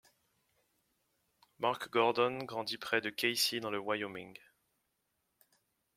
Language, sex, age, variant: French, male, 19-29, Français de métropole